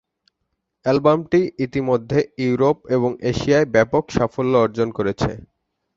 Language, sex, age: Bengali, male, 19-29